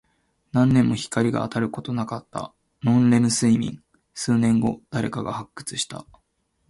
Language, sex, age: Japanese, male, 19-29